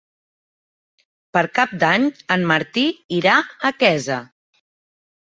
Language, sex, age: Catalan, female, 30-39